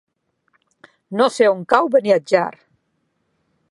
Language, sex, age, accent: Catalan, female, 40-49, central; nord-occidental